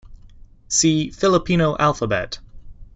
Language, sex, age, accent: English, male, 30-39, Canadian English